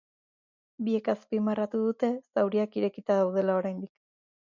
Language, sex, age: Basque, female, 30-39